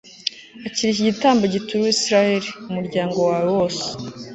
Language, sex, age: Kinyarwanda, female, 19-29